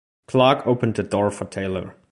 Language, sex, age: English, male, under 19